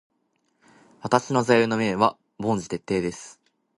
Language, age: Japanese, 19-29